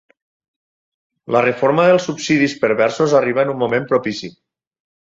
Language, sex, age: Catalan, male, 50-59